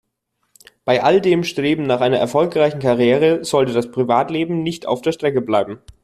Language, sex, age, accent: German, male, 19-29, Deutschland Deutsch